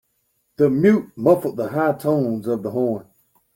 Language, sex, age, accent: English, male, 30-39, United States English